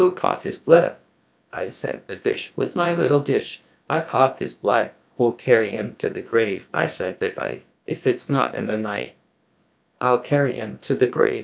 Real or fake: fake